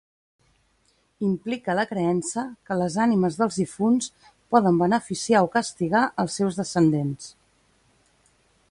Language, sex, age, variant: Catalan, female, 40-49, Central